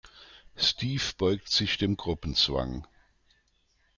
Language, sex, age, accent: German, male, 50-59, Deutschland Deutsch